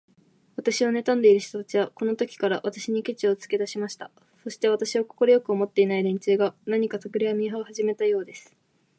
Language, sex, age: Japanese, female, 19-29